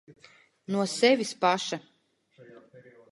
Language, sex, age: Latvian, female, 50-59